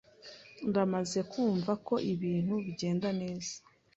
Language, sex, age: Kinyarwanda, female, 19-29